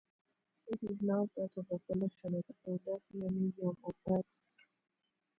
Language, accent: English, England English